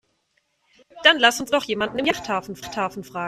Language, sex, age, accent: German, female, 19-29, Deutschland Deutsch